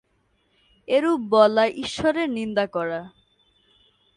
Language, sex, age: Bengali, female, 19-29